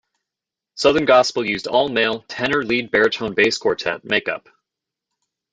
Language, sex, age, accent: English, male, 19-29, United States English